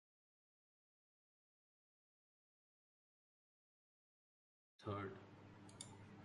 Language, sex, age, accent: English, male, 30-39, India and South Asia (India, Pakistan, Sri Lanka)